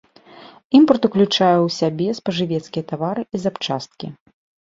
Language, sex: Belarusian, female